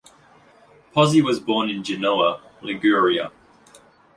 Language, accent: English, Australian English